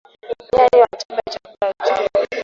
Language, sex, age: Swahili, female, 19-29